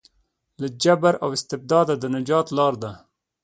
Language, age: Pashto, 19-29